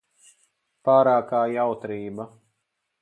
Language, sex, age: Latvian, male, 40-49